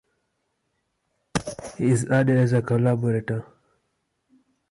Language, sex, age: English, male, 19-29